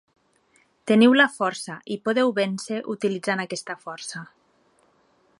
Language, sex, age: Catalan, female, 30-39